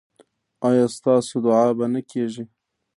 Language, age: Pashto, 19-29